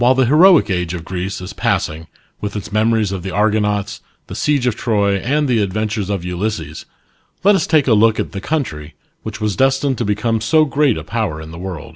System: none